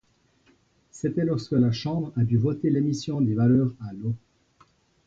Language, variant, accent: French, Français d'Europe, Français de Suisse